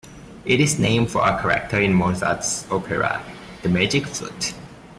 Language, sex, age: English, male, 19-29